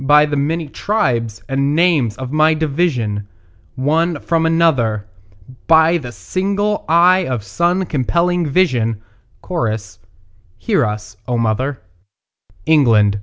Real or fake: real